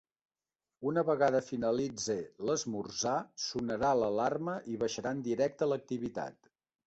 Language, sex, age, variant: Catalan, male, 50-59, Central